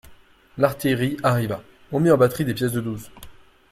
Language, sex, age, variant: French, male, 30-39, Français de métropole